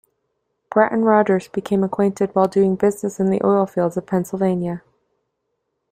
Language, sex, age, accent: English, female, 19-29, United States English